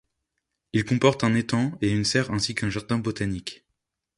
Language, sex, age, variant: French, male, 19-29, Français de métropole